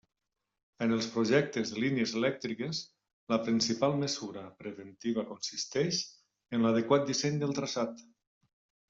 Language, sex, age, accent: Catalan, male, 50-59, valencià